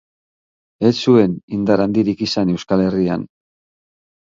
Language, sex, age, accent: Basque, male, 60-69, Mendebalekoa (Araba, Bizkaia, Gipuzkoako mendebaleko herri batzuk)